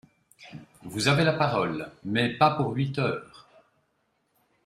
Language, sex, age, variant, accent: French, male, 50-59, Français d'Europe, Français de Suisse